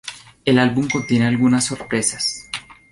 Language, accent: Spanish, Andino-Pacífico: Colombia, Perú, Ecuador, oeste de Bolivia y Venezuela andina